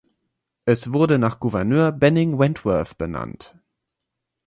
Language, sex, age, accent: German, male, 30-39, Deutschland Deutsch